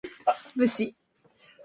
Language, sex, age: Japanese, female, 19-29